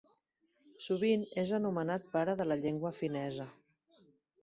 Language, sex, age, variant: Catalan, female, 30-39, Central